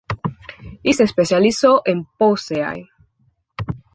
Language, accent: Spanish, Andino-Pacífico: Colombia, Perú, Ecuador, oeste de Bolivia y Venezuela andina